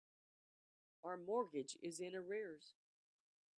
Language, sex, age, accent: English, female, 60-69, United States English